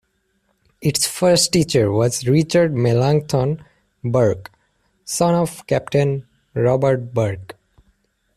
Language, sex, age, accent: English, male, 19-29, United States English